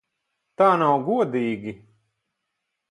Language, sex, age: Latvian, male, 40-49